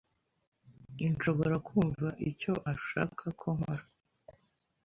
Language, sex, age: Kinyarwanda, male, under 19